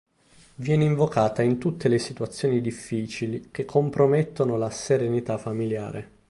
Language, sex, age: Italian, male, 19-29